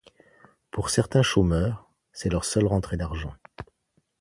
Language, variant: French, Français de métropole